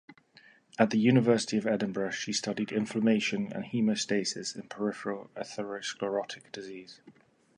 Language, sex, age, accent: English, male, 30-39, England English